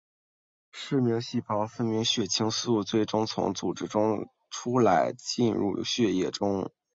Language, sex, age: Chinese, male, 19-29